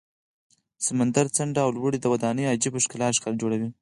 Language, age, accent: Pashto, 19-29, کندهاری لهجه